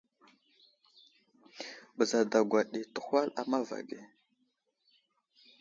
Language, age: Wuzlam, 19-29